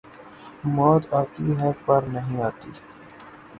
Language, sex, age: Urdu, male, 19-29